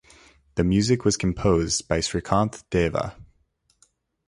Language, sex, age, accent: English, male, 19-29, United States English